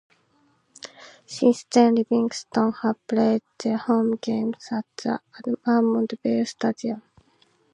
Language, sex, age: English, female, under 19